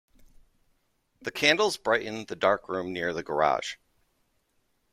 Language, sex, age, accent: English, male, 30-39, United States English